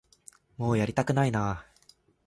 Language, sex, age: Japanese, male, under 19